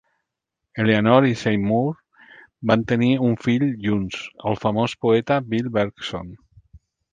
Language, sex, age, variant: Catalan, male, 50-59, Central